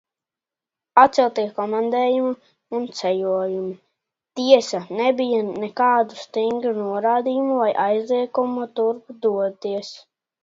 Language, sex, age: Latvian, male, under 19